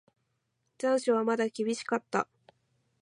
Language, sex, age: Japanese, female, 19-29